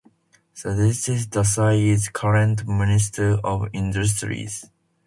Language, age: English, under 19